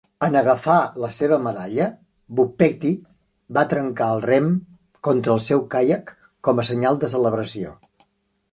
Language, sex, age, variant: Catalan, male, 60-69, Central